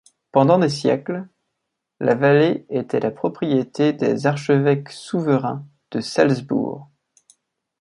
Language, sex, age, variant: French, male, 19-29, Français de métropole